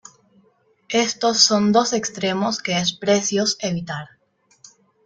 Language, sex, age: Spanish, female, under 19